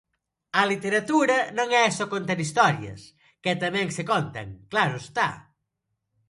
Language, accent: Galician, Neofalante